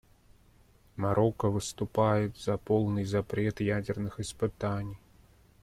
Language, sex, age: Russian, male, 30-39